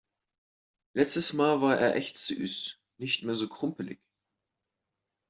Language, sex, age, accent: German, male, 19-29, Deutschland Deutsch